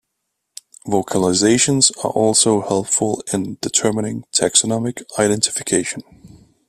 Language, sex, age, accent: English, male, 30-39, United States English